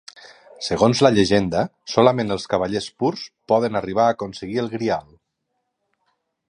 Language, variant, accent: Catalan, Nord-Occidental, Lleidatà